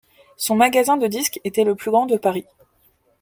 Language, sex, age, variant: French, female, 19-29, Français de métropole